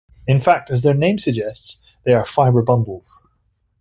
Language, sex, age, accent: English, male, 40-49, Scottish English